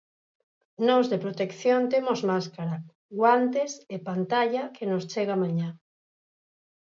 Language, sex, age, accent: Galician, female, 50-59, Normativo (estándar)